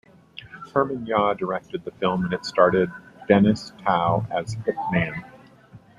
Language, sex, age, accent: English, male, 60-69, United States English